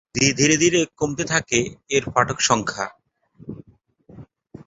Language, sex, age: Bengali, male, 30-39